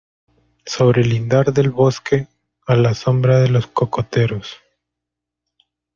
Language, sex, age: Spanish, male, 19-29